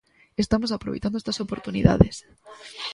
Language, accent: Galician, Normativo (estándar)